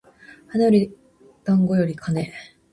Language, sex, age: Japanese, female, 19-29